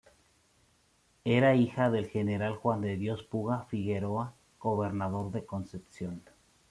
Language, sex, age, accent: Spanish, male, 19-29, México